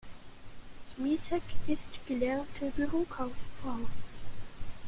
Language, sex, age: German, male, under 19